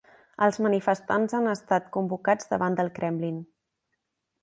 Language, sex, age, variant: Catalan, female, 19-29, Central